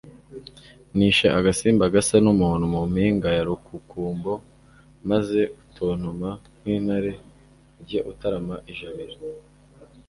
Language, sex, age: Kinyarwanda, male, 19-29